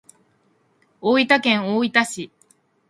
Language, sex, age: Japanese, female, 19-29